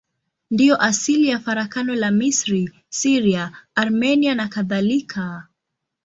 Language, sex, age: Swahili, female, 19-29